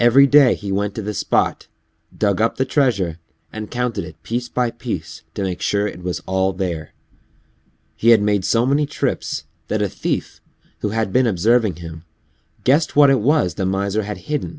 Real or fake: real